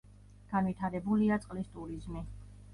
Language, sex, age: Georgian, female, 40-49